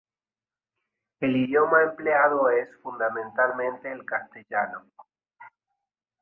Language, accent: Spanish, Rioplatense: Argentina, Uruguay, este de Bolivia, Paraguay